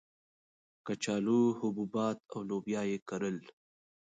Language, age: Pashto, 19-29